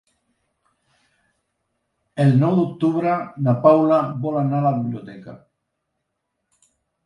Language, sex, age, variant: Catalan, male, 50-59, Central